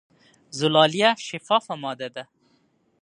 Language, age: Pashto, 30-39